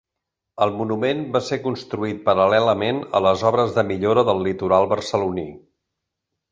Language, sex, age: Catalan, male, 60-69